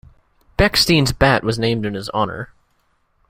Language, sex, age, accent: English, male, under 19, Canadian English